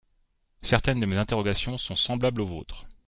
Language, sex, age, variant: French, male, 40-49, Français de métropole